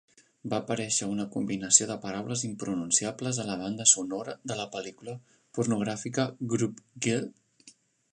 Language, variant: Catalan, Central